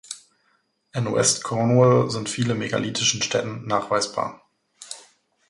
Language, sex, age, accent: German, male, 19-29, Deutschland Deutsch